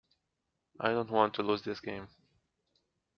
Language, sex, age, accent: English, male, 19-29, United States English